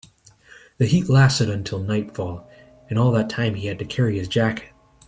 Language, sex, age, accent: English, male, 19-29, United States English